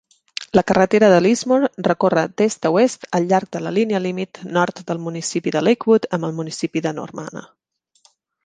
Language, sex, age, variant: Catalan, female, 30-39, Central